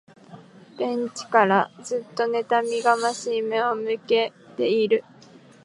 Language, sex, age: Japanese, female, 19-29